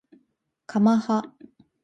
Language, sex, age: Japanese, female, 19-29